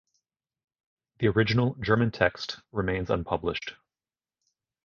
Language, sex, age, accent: English, male, 30-39, United States English